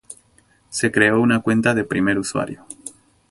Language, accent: Spanish, México